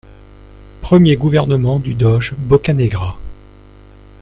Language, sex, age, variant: French, female, under 19, Français de métropole